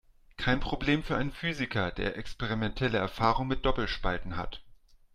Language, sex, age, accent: German, male, 40-49, Deutschland Deutsch